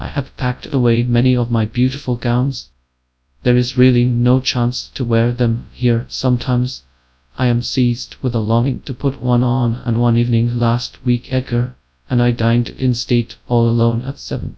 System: TTS, FastPitch